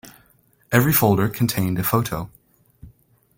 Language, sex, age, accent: English, male, 19-29, United States English